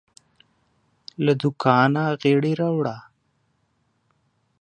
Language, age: Pashto, 19-29